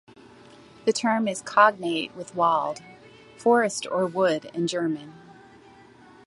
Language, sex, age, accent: English, female, 60-69, United States English